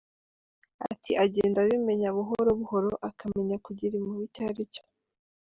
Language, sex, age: Kinyarwanda, female, under 19